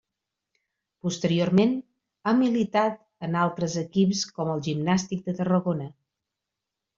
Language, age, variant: Catalan, 40-49, Central